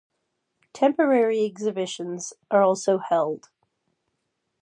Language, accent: English, Australian English